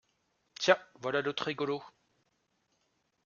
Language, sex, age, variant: French, male, 30-39, Français de métropole